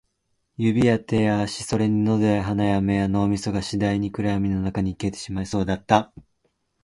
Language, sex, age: Japanese, male, 19-29